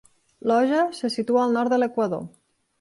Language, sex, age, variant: Catalan, female, 30-39, Nord-Occidental